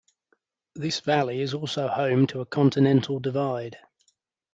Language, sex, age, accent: English, male, 30-39, England English